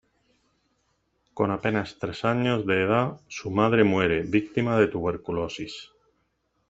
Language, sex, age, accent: Spanish, male, 40-49, España: Sur peninsular (Andalucia, Extremadura, Murcia)